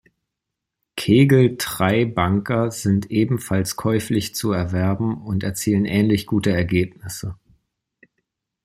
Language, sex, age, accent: German, male, 30-39, Deutschland Deutsch